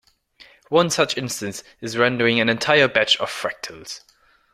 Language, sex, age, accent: English, male, 19-29, England English